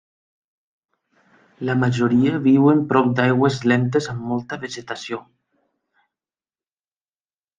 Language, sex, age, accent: Catalan, male, 19-29, valencià